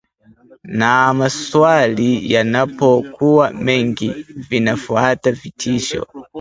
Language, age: Swahili, 19-29